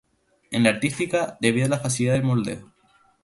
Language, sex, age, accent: Spanish, male, 19-29, España: Islas Canarias